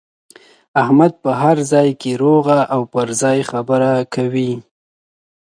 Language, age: Pashto, 19-29